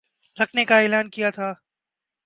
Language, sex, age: Urdu, male, 19-29